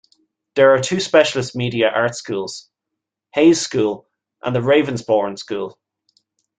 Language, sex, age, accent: English, male, 19-29, Irish English